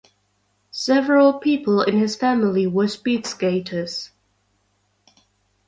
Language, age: English, 19-29